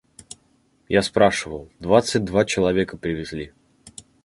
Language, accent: Russian, Русский